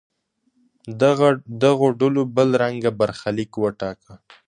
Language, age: Pashto, 19-29